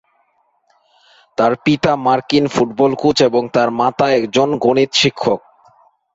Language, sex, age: Bengali, male, 19-29